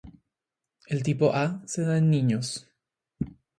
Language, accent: Spanish, Rioplatense: Argentina, Uruguay, este de Bolivia, Paraguay